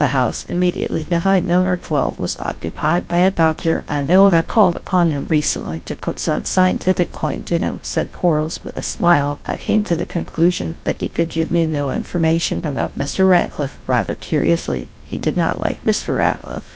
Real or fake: fake